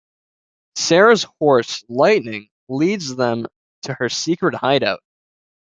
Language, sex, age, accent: English, male, under 19, Canadian English